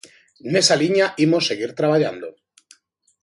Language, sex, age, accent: Galician, male, 40-49, Normativo (estándar)